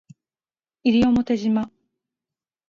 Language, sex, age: Japanese, female, 19-29